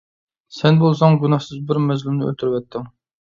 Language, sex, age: Uyghur, male, 30-39